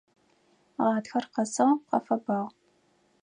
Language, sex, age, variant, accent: Adyghe, female, 19-29, Адыгабзэ (Кирил, пстэумэ зэдыряе), Бжъэдыгъу (Bjeduğ)